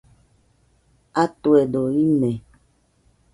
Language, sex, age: Nüpode Huitoto, female, 40-49